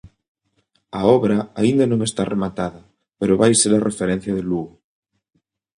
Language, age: Galician, 30-39